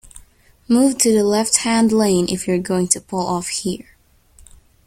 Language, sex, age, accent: English, female, under 19, England English